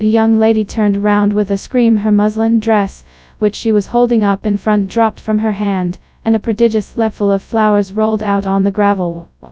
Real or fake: fake